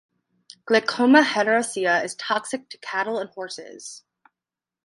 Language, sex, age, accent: English, female, 19-29, United States English